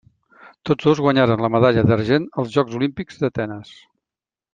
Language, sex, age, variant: Catalan, male, 60-69, Central